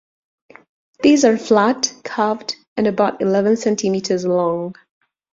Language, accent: English, England English